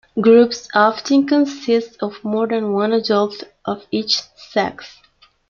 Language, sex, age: English, female, 19-29